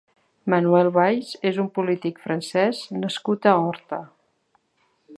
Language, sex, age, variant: Catalan, female, 50-59, Central